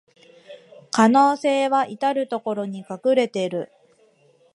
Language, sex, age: Japanese, female, 30-39